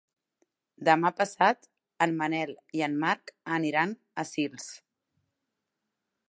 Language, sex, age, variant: Catalan, female, 30-39, Central